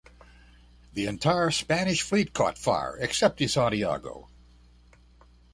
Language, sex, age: English, male, 70-79